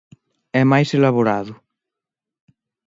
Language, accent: Galician, Normativo (estándar)